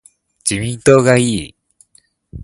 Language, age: Japanese, 19-29